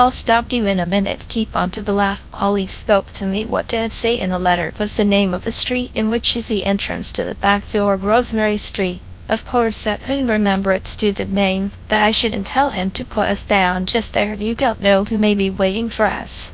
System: TTS, GlowTTS